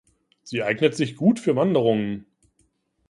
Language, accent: German, Deutschland Deutsch